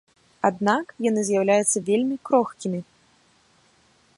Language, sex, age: Belarusian, female, 19-29